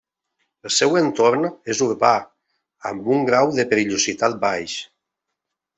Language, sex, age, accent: Catalan, male, 50-59, valencià